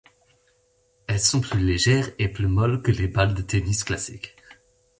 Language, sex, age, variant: French, female, 19-29, Français de métropole